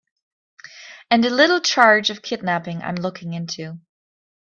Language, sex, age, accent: English, female, 19-29, United States English